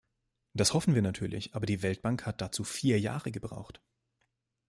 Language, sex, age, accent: German, male, 19-29, Deutschland Deutsch